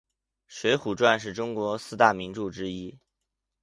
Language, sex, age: Chinese, male, 19-29